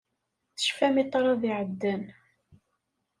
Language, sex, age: Kabyle, female, 30-39